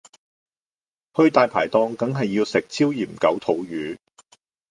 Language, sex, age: Cantonese, male, 50-59